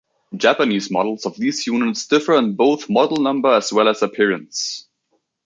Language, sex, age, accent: English, male, 19-29, United States English